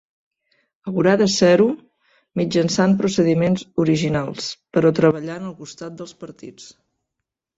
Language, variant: Catalan, Central